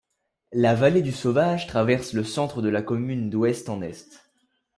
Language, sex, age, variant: French, male, under 19, Français de métropole